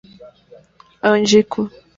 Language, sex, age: Portuguese, female, 19-29